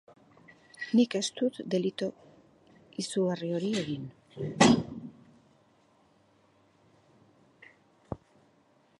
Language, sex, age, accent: Basque, female, 60-69, Mendebalekoa (Araba, Bizkaia, Gipuzkoako mendebaleko herri batzuk)